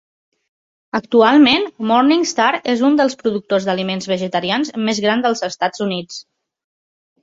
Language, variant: Catalan, Central